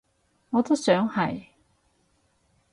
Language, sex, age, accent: Cantonese, female, 30-39, 广州音